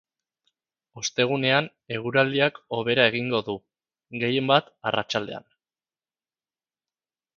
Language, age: Basque, 90+